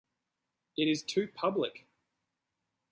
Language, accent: English, Australian English